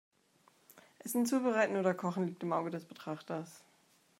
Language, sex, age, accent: German, female, 19-29, Deutschland Deutsch